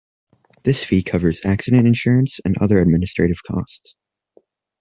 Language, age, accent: English, under 19, United States English